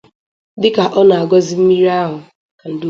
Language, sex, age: Igbo, female, under 19